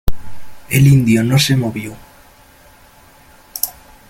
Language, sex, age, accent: Spanish, male, under 19, España: Centro-Sur peninsular (Madrid, Toledo, Castilla-La Mancha)